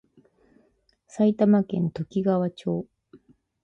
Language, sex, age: Japanese, female, 30-39